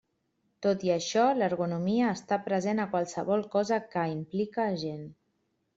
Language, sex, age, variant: Catalan, female, 40-49, Central